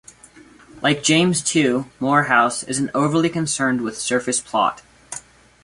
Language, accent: English, United States English